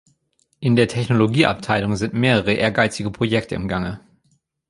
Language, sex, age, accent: German, male, 30-39, Deutschland Deutsch